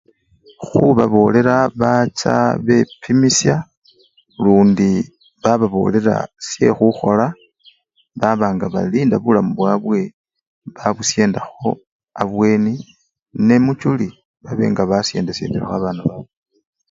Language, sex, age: Luyia, male, 40-49